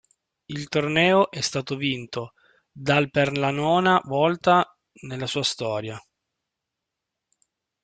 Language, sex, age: Italian, male, 30-39